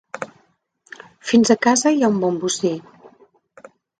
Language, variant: Catalan, Central